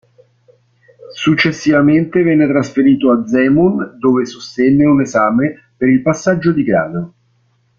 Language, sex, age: Italian, male, 50-59